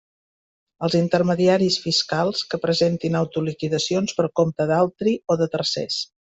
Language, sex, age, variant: Catalan, female, 60-69, Central